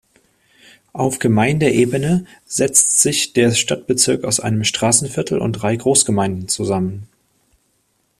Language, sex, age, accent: German, male, 30-39, Deutschland Deutsch